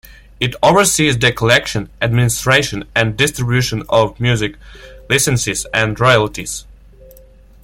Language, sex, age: English, male, under 19